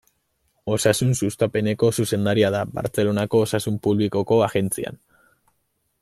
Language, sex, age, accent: Basque, male, 19-29, Mendebalekoa (Araba, Bizkaia, Gipuzkoako mendebaleko herri batzuk)